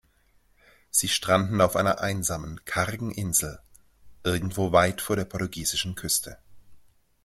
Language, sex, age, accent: German, male, 30-39, Deutschland Deutsch